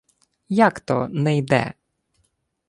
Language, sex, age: Ukrainian, male, 19-29